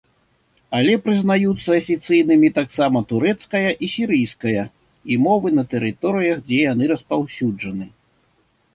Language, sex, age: Belarusian, male, 50-59